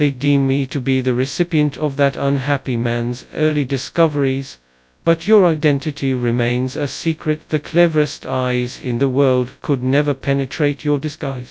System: TTS, FastPitch